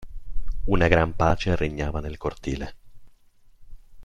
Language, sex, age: Italian, male, 19-29